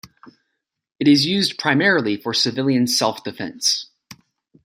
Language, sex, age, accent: English, male, 19-29, United States English